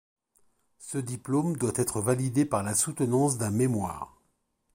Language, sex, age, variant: French, male, 50-59, Français de métropole